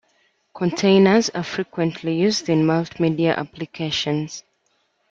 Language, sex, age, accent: English, female, 19-29, England English